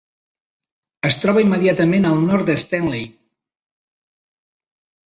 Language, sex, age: Catalan, male, 50-59